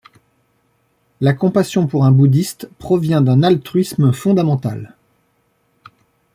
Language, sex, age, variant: French, male, 40-49, Français de métropole